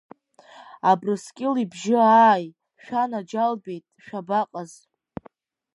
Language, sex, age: Abkhazian, female, under 19